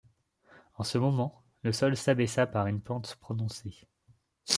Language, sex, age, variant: French, male, 19-29, Français de métropole